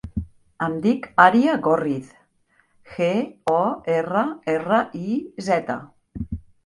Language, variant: Catalan, Central